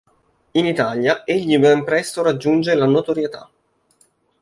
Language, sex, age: Italian, male, 19-29